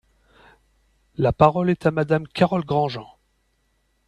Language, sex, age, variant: French, male, 30-39, Français de métropole